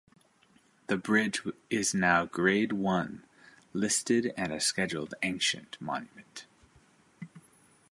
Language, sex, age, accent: English, male, 30-39, United States English